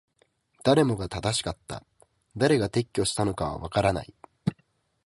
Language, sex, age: Japanese, male, 19-29